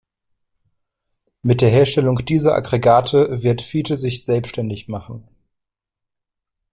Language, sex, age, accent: German, male, 30-39, Deutschland Deutsch